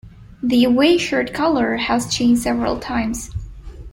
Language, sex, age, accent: English, female, 19-29, United States English